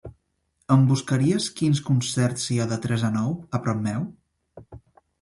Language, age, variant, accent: Catalan, under 19, Central, central